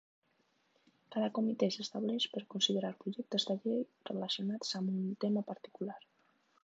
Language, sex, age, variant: Catalan, female, 19-29, Central